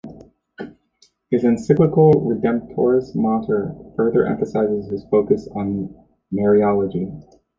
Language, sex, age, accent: English, male, 30-39, United States English